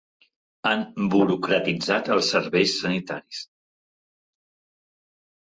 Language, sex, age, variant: Catalan, male, 40-49, Central